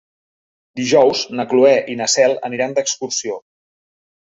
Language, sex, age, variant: Catalan, male, 40-49, Central